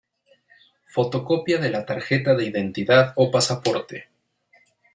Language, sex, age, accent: Spanish, male, 19-29, México